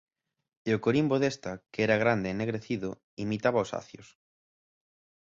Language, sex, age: Galician, male, 30-39